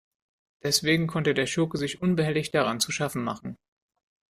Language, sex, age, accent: German, male, 30-39, Deutschland Deutsch